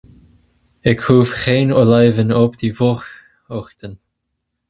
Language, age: Dutch, 19-29